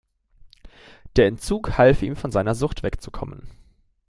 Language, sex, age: German, male, 19-29